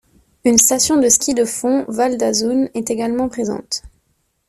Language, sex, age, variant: French, female, 19-29, Français de métropole